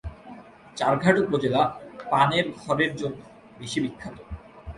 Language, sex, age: Bengali, male, 19-29